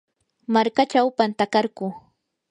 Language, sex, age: Yanahuanca Pasco Quechua, female, 19-29